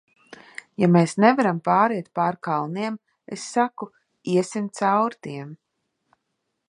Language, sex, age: Latvian, female, 30-39